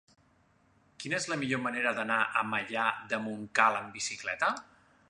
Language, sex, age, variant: Catalan, male, 40-49, Central